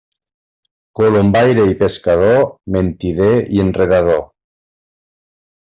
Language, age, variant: Catalan, 50-59, Central